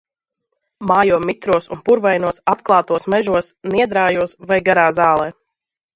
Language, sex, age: Latvian, female, 19-29